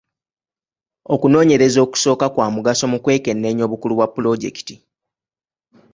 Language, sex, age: Ganda, male, 19-29